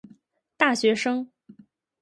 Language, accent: Chinese, 出生地：吉林省